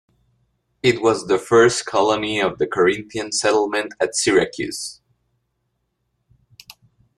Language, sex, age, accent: English, male, 19-29, United States English